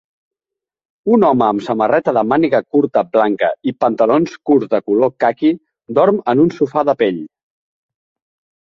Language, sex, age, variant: Catalan, male, 30-39, Central